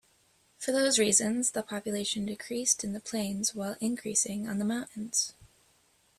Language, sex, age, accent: English, female, 19-29, United States English